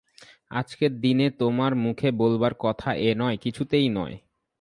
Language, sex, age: Bengali, male, 19-29